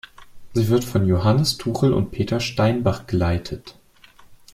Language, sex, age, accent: German, male, 19-29, Deutschland Deutsch